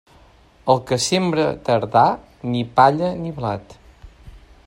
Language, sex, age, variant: Catalan, male, 40-49, Central